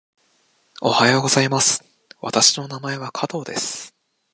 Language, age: Japanese, 19-29